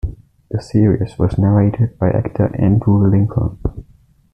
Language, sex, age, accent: English, male, 19-29, United States English